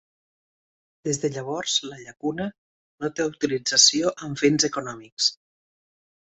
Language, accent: Catalan, Lleidatà